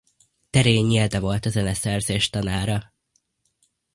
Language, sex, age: Hungarian, male, under 19